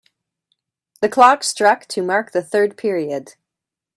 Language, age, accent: English, 40-49, Canadian English